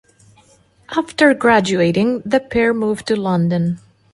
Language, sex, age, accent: English, female, 30-39, United States English